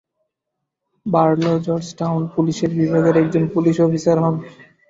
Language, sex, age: Bengali, male, 19-29